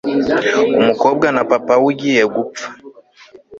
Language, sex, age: Kinyarwanda, male, 19-29